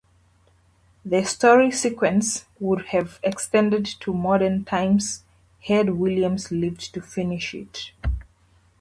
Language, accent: English, Southern African (South Africa, Zimbabwe, Namibia)